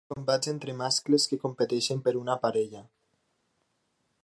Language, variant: Catalan, Nord-Occidental